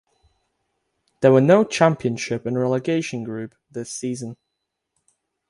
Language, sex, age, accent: English, male, 19-29, United States English; England English